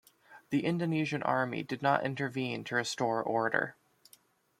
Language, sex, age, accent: English, male, under 19, United States English